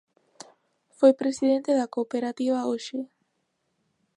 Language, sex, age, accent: Galician, female, 19-29, Atlántico (seseo e gheada)